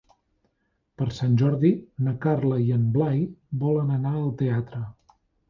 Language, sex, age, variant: Catalan, male, 40-49, Nord-Occidental